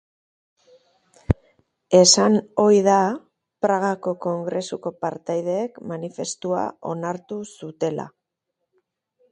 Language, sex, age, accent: Basque, female, 30-39, Mendebalekoa (Araba, Bizkaia, Gipuzkoako mendebaleko herri batzuk)